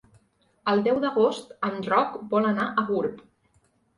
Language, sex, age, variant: Catalan, female, 19-29, Central